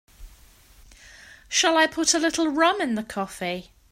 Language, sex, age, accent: English, female, 40-49, England English